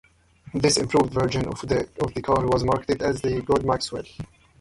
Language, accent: English, United States English